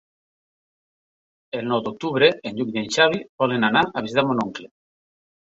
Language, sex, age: Catalan, male, 40-49